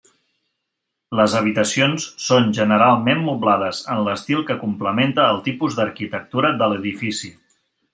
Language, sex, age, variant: Catalan, male, 40-49, Central